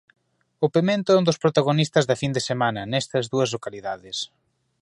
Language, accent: Galician, Oriental (común en zona oriental)